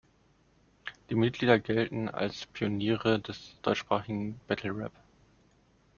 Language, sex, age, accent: German, male, 19-29, Deutschland Deutsch